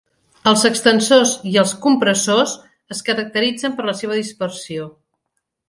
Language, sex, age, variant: Catalan, female, 50-59, Central